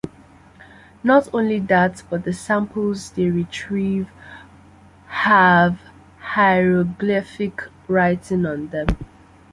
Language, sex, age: English, female, 30-39